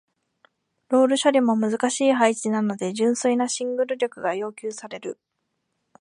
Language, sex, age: Japanese, female, 19-29